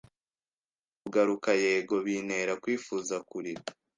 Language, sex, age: Kinyarwanda, male, under 19